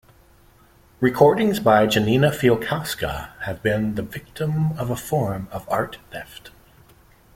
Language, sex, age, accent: English, male, 50-59, United States English